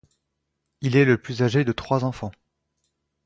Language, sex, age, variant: French, male, 19-29, Français de métropole